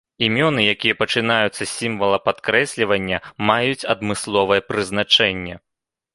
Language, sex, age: Belarusian, male, 30-39